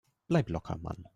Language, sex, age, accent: German, male, 19-29, Deutschland Deutsch